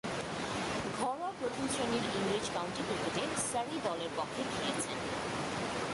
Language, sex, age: Bengali, female, 30-39